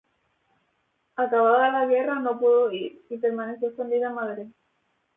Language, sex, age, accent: Spanish, female, 19-29, España: Islas Canarias